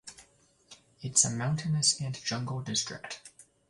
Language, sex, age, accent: English, male, 19-29, United States English